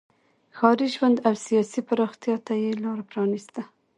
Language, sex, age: Pashto, female, 19-29